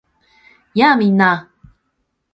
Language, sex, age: Japanese, female, 19-29